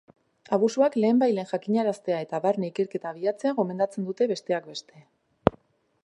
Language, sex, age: Basque, female, 19-29